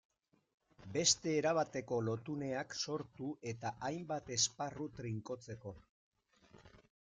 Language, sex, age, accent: Basque, male, 50-59, Erdialdekoa edo Nafarra (Gipuzkoa, Nafarroa)